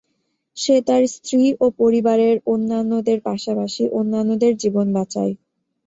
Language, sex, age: Bengali, female, under 19